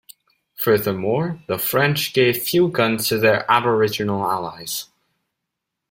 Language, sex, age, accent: English, male, under 19, United States English